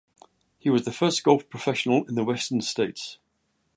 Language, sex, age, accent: English, male, 60-69, England English